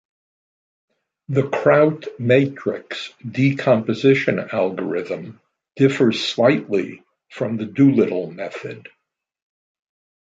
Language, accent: English, United States English